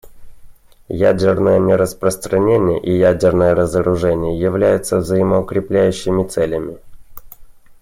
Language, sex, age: Russian, male, 19-29